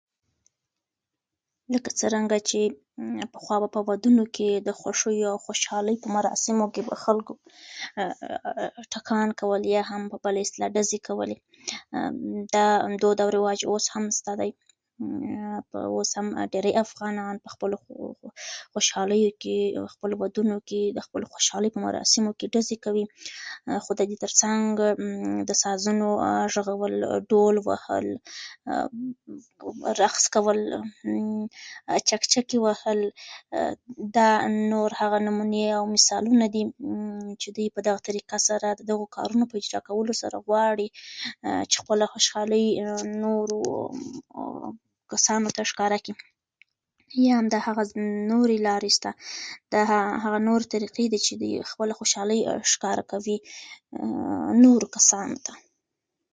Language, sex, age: Pashto, female, 19-29